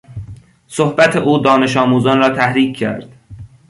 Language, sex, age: Persian, male, under 19